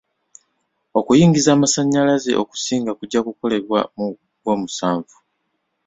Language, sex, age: Ganda, male, 30-39